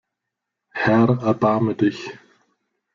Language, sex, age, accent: German, male, 19-29, Deutschland Deutsch